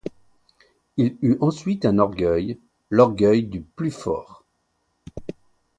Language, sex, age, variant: French, male, 50-59, Français de métropole